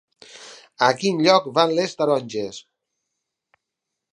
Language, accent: Catalan, valencià